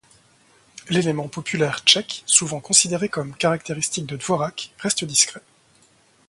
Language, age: French, 40-49